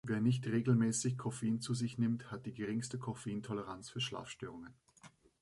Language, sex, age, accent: German, male, 30-39, Deutschland Deutsch